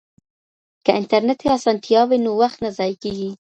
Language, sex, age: Pashto, female, under 19